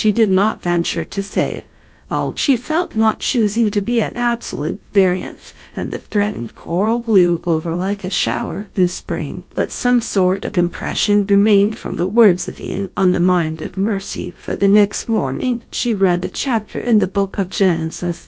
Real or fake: fake